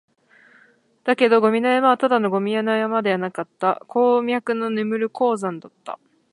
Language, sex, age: Japanese, female, 19-29